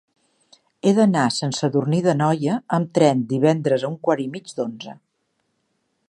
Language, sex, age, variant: Catalan, female, 60-69, Septentrional